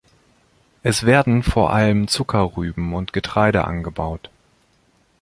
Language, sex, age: German, male, 30-39